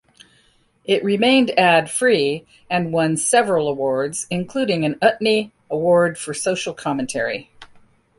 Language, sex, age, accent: English, female, 60-69, United States English